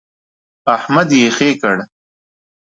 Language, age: Pashto, 30-39